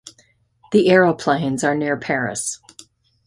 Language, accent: English, United States English